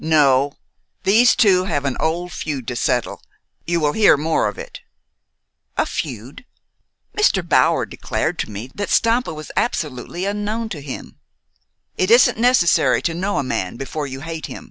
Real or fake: real